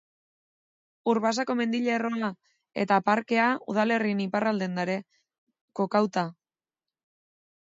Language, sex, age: Basque, female, 30-39